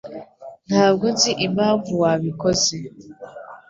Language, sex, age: Kinyarwanda, female, 19-29